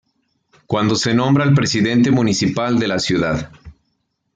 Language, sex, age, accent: Spanish, male, 30-39, México